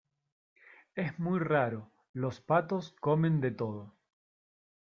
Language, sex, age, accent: Spanish, male, 30-39, Rioplatense: Argentina, Uruguay, este de Bolivia, Paraguay